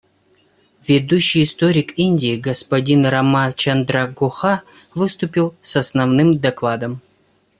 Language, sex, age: Russian, male, 19-29